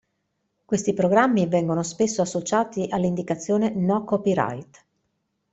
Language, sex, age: Italian, female, 40-49